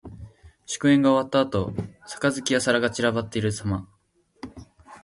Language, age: Japanese, under 19